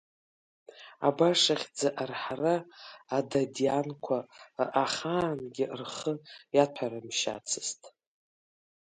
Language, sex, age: Abkhazian, female, 50-59